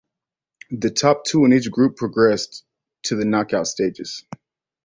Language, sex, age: English, male, 19-29